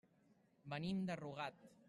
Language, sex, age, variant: Catalan, male, 40-49, Central